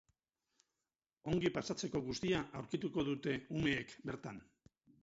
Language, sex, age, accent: Basque, male, 50-59, Mendebalekoa (Araba, Bizkaia, Gipuzkoako mendebaleko herri batzuk)